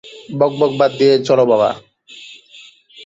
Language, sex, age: Bengali, male, 19-29